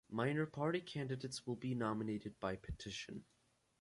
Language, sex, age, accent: English, male, under 19, United States English